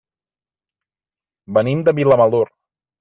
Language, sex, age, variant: Catalan, male, 30-39, Central